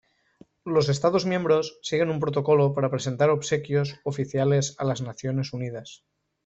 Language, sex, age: Spanish, male, 30-39